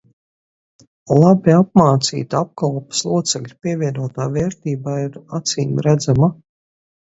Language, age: Latvian, 40-49